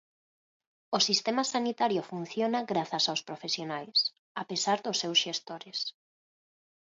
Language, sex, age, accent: Galician, female, 19-29, Normativo (estándar)